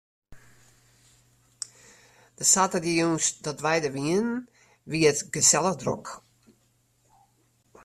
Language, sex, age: Western Frisian, female, 60-69